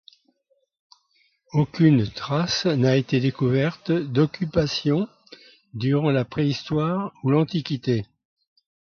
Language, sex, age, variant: French, male, 80-89, Français de métropole